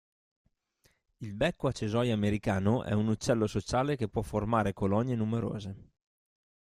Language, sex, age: Italian, male, 30-39